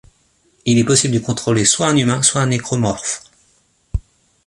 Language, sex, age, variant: French, male, 40-49, Français de métropole